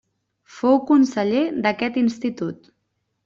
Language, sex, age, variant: Catalan, female, 19-29, Central